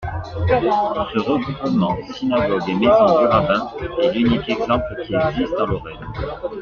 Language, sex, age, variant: French, male, 40-49, Français de métropole